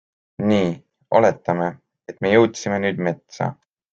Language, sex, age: Estonian, male, 19-29